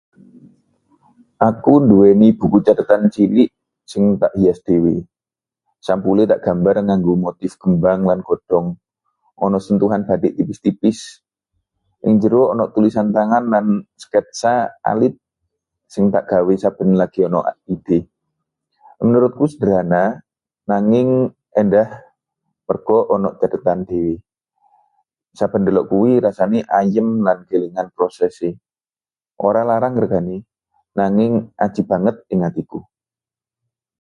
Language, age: Javanese, 30-39